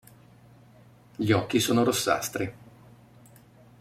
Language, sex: Italian, male